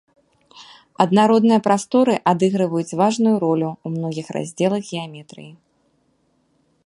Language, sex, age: Belarusian, female, 40-49